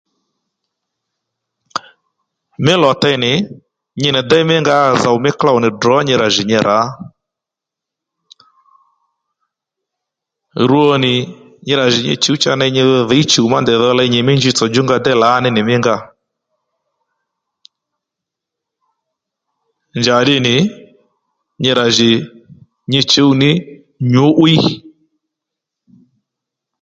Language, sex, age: Lendu, male, 40-49